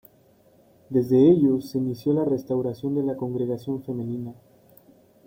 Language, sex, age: Spanish, male, 19-29